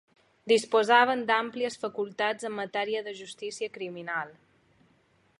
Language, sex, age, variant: Catalan, female, 19-29, Balear